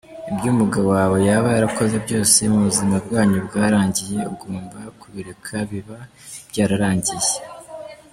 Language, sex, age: Kinyarwanda, male, 30-39